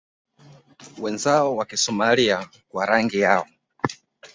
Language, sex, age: Swahili, male, 19-29